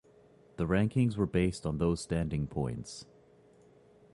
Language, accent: English, Canadian English